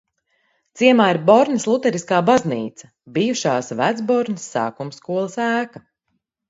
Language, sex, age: Latvian, female, 40-49